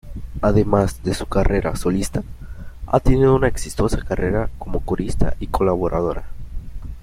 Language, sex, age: Spanish, male, 19-29